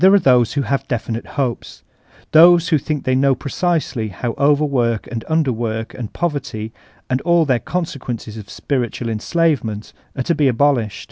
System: none